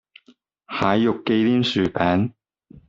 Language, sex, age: Cantonese, male, 19-29